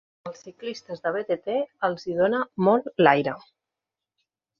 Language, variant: Catalan, Central